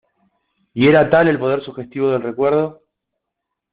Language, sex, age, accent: Spanish, male, 40-49, Rioplatense: Argentina, Uruguay, este de Bolivia, Paraguay